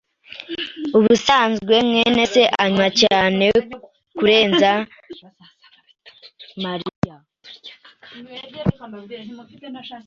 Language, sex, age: Kinyarwanda, female, 30-39